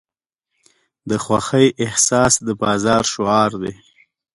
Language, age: Pashto, 30-39